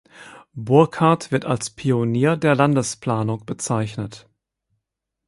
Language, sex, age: German, male, 50-59